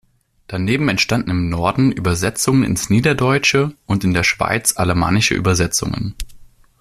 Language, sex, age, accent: German, male, 19-29, Deutschland Deutsch